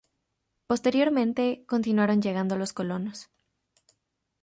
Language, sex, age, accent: Spanish, female, under 19, América central